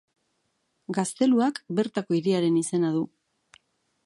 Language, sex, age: Basque, female, 40-49